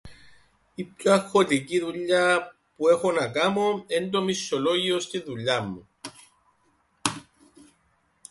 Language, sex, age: Greek, male, 40-49